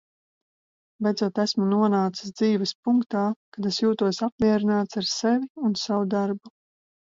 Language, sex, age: Latvian, female, 40-49